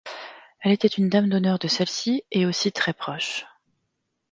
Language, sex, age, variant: French, female, 40-49, Français de métropole